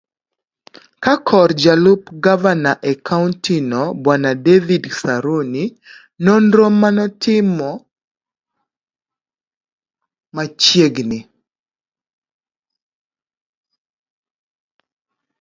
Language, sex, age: Luo (Kenya and Tanzania), female, 40-49